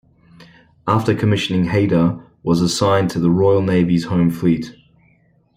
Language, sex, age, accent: English, male, 30-39, Australian English